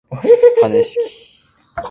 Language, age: Japanese, under 19